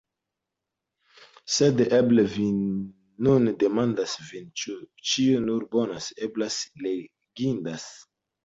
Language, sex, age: Esperanto, male, 19-29